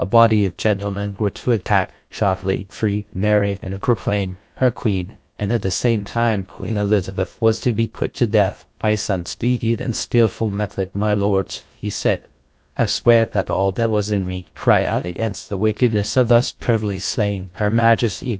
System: TTS, GlowTTS